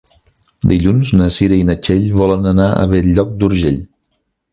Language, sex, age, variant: Catalan, male, 50-59, Central